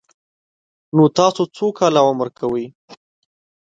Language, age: Pashto, 19-29